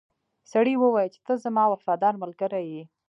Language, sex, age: Pashto, female, 19-29